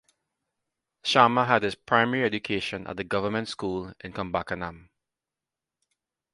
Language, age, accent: English, 30-39, West Indies and Bermuda (Bahamas, Bermuda, Jamaica, Trinidad)